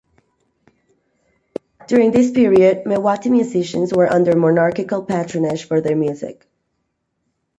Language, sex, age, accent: English, female, 30-39, United States English